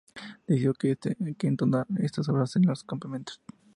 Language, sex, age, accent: Spanish, male, 19-29, México